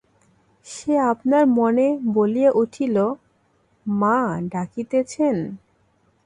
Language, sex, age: Bengali, female, 19-29